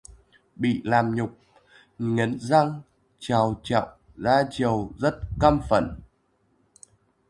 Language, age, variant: Vietnamese, 19-29, Hà Nội